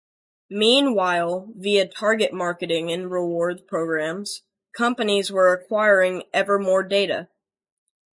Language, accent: English, United States English